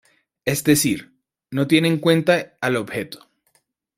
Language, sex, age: Spanish, male, 19-29